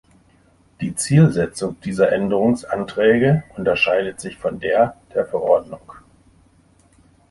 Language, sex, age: German, male, 60-69